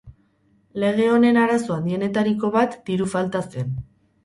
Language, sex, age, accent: Basque, female, 19-29, Erdialdekoa edo Nafarra (Gipuzkoa, Nafarroa)